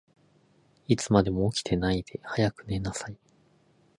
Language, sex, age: Japanese, male, 19-29